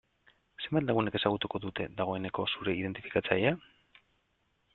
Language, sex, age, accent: Basque, male, 30-39, Mendebalekoa (Araba, Bizkaia, Gipuzkoako mendebaleko herri batzuk)